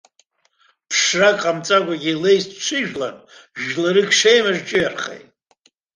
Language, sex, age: Abkhazian, male, 80-89